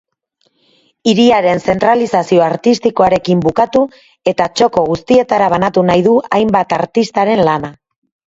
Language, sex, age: Basque, female, 30-39